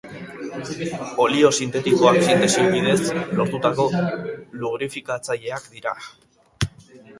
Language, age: Basque, under 19